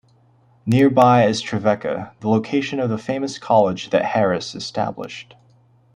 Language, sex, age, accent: English, male, 19-29, United States English